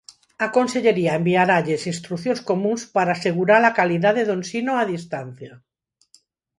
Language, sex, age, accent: Galician, female, 50-59, Neofalante